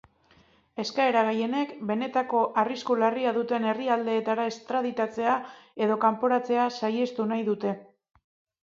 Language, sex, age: Basque, female, 40-49